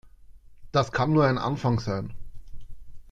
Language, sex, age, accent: German, male, 30-39, Österreichisches Deutsch